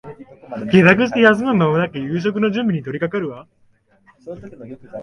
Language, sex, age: Japanese, male, 19-29